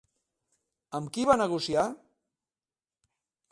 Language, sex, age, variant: Catalan, male, 60-69, Central